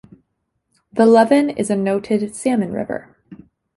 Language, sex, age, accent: English, female, 19-29, Canadian English